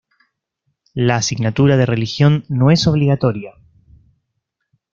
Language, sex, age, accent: Spanish, male, 19-29, Rioplatense: Argentina, Uruguay, este de Bolivia, Paraguay